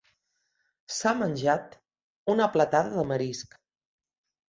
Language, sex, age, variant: Catalan, female, 50-59, Central